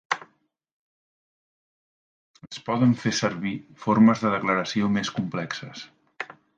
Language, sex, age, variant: Catalan, male, 50-59, Central